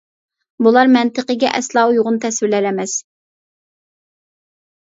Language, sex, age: Uyghur, female, 19-29